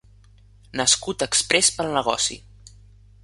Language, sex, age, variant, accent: Catalan, male, under 19, Central, central